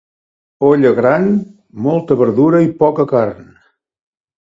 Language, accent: Catalan, gironí